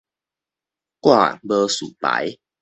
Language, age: Min Nan Chinese, 19-29